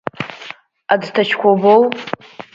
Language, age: Abkhazian, under 19